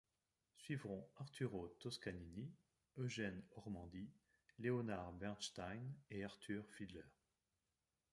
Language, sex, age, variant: French, male, 40-49, Français de métropole